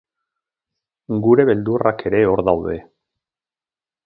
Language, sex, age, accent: Basque, male, 40-49, Erdialdekoa edo Nafarra (Gipuzkoa, Nafarroa)